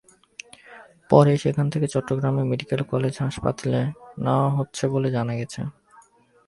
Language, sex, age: Bengali, male, 19-29